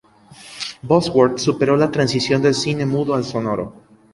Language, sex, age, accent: Spanish, male, 19-29, México